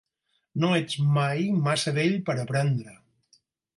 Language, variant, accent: Catalan, Balear, balear